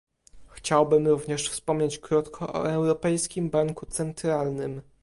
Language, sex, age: Polish, male, under 19